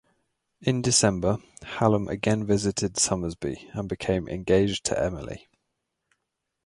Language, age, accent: English, 19-29, England English